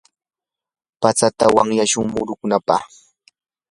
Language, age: Yanahuanca Pasco Quechua, 19-29